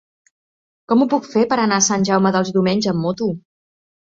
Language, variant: Catalan, Central